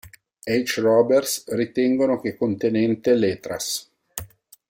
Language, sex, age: Italian, male, 30-39